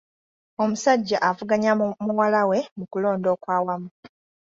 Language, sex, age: Ganda, female, 30-39